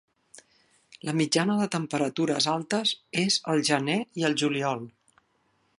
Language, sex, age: Catalan, female, 60-69